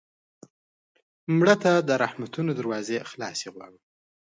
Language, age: Pashto, 30-39